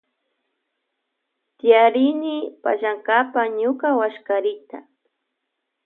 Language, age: Loja Highland Quichua, 19-29